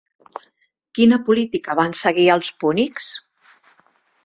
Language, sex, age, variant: Catalan, female, 60-69, Central